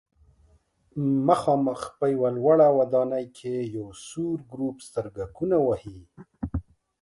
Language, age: Pashto, 40-49